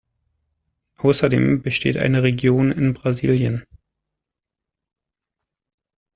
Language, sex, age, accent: German, male, 19-29, Deutschland Deutsch